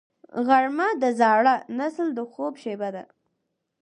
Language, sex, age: Pashto, female, under 19